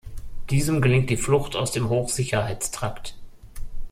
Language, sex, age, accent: German, male, 30-39, Deutschland Deutsch